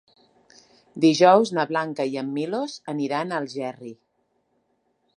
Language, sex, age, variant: Catalan, female, 40-49, Central